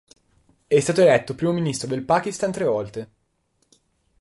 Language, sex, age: Italian, male, under 19